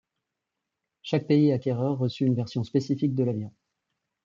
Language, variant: French, Français de métropole